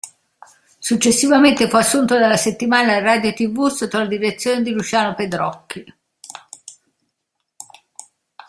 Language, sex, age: Italian, female, 60-69